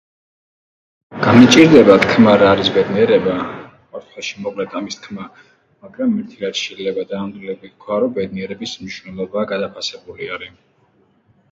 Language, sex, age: Georgian, male, 30-39